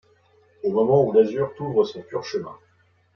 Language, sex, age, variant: French, male, 19-29, Français de métropole